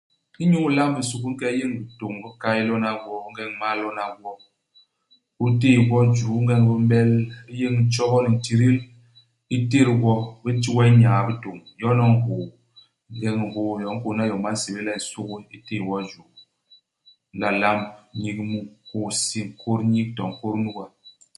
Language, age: Basaa, 40-49